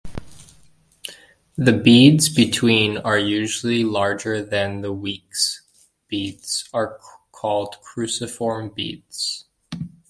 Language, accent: English, United States English